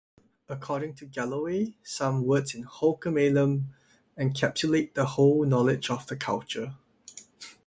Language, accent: English, United States English; Singaporean English